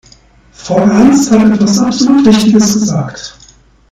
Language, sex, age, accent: German, male, 40-49, Deutschland Deutsch